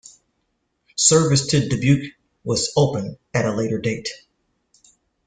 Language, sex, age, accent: English, male, 40-49, United States English